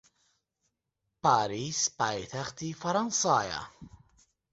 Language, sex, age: Central Kurdish, male, 19-29